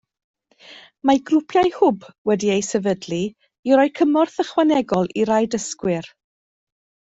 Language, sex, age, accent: Welsh, female, 50-59, Y Deyrnas Unedig Cymraeg